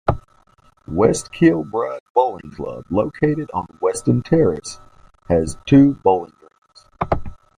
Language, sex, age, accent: English, male, 19-29, United States English